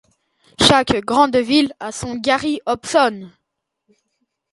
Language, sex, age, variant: French, male, 40-49, Français de métropole